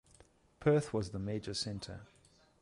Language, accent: English, Southern African (South Africa, Zimbabwe, Namibia)